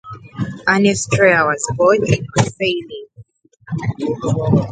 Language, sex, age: English, female, 19-29